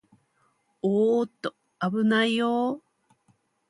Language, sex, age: Japanese, female, 40-49